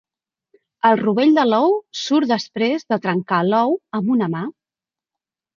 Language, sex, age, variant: Catalan, female, 40-49, Central